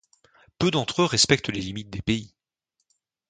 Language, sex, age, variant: French, male, 19-29, Français de métropole